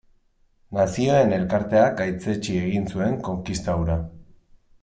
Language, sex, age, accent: Basque, male, 30-39, Mendebalekoa (Araba, Bizkaia, Gipuzkoako mendebaleko herri batzuk)